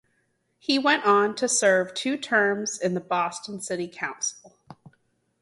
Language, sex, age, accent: English, female, 30-39, United States English